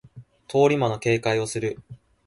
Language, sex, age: Japanese, male, 19-29